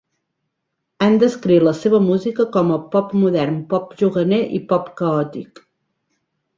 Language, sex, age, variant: Catalan, female, 30-39, Central